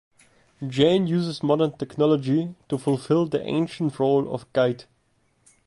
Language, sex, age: English, male, 19-29